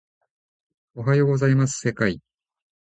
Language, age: Japanese, 50-59